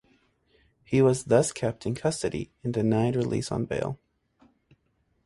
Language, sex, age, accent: English, male, 19-29, United States English